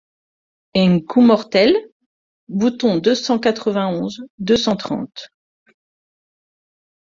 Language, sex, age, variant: French, female, 40-49, Français de métropole